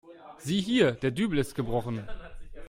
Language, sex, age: German, male, 19-29